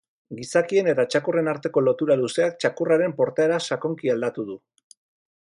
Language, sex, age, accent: Basque, male, 40-49, Mendebalekoa (Araba, Bizkaia, Gipuzkoako mendebaleko herri batzuk)